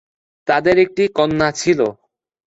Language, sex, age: Bengali, male, 19-29